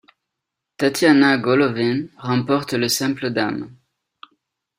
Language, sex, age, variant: French, male, 30-39, Français de métropole